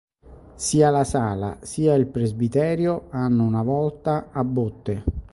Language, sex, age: Italian, male, 60-69